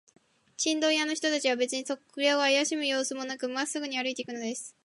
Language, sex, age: Japanese, female, 19-29